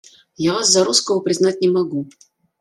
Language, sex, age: Russian, female, 30-39